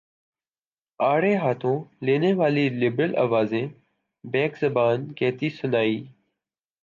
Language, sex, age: Urdu, male, 19-29